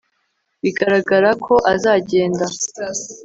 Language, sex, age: Kinyarwanda, female, 19-29